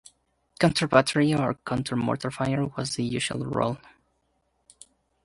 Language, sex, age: English, male, under 19